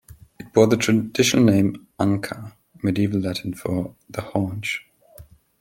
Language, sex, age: English, male, 19-29